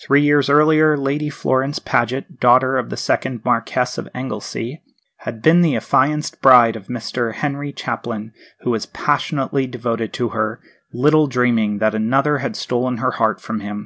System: none